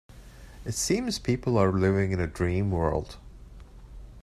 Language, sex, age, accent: English, male, 30-39, United States English